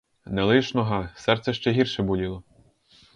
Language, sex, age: Ukrainian, male, 19-29